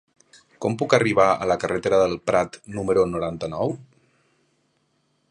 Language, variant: Catalan, Nord-Occidental